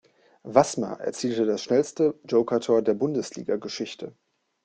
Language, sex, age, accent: German, male, 19-29, Deutschland Deutsch